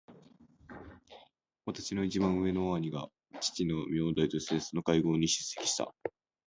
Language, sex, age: Japanese, male, under 19